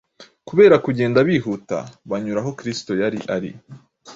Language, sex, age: Kinyarwanda, male, 19-29